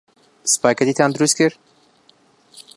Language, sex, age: Central Kurdish, male, 19-29